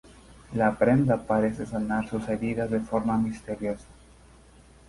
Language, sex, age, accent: Spanish, male, 19-29, México